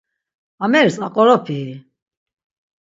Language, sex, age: Laz, female, 60-69